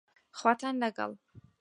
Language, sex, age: Central Kurdish, female, 19-29